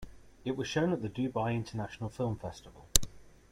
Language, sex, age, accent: English, male, 30-39, England English